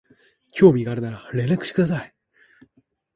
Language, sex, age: Japanese, male, 19-29